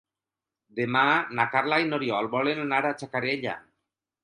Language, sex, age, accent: Catalan, male, 40-49, valencià